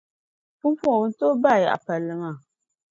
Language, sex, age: Dagbani, female, 30-39